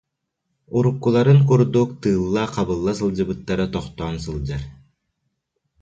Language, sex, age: Yakut, male, 19-29